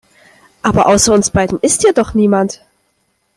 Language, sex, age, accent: German, male, under 19, Deutschland Deutsch